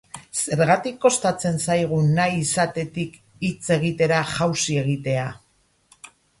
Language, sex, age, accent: Basque, female, 50-59, Erdialdekoa edo Nafarra (Gipuzkoa, Nafarroa)